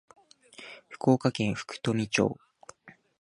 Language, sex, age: Japanese, male, 19-29